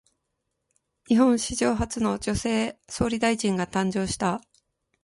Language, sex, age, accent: Japanese, female, 50-59, 標準語